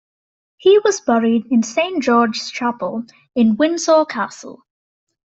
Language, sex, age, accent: English, female, 19-29, England English